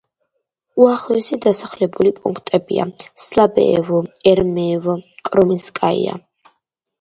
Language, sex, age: Georgian, female, under 19